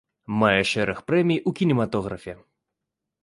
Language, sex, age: Belarusian, male, 19-29